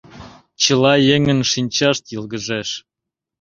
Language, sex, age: Mari, male, 30-39